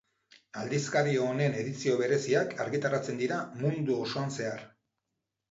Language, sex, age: Basque, male, 50-59